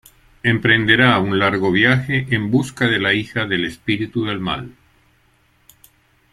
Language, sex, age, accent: Spanish, male, 60-69, Andino-Pacífico: Colombia, Perú, Ecuador, oeste de Bolivia y Venezuela andina